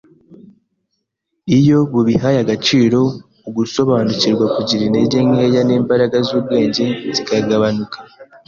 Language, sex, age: Kinyarwanda, male, 19-29